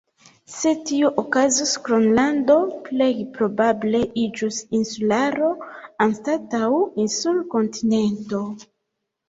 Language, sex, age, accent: Esperanto, female, 19-29, Internacia